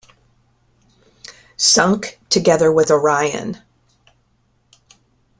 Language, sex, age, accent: English, female, 70-79, United States English